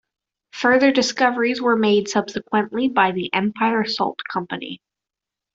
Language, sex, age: English, female, under 19